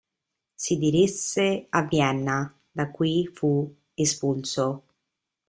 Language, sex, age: Italian, female, 30-39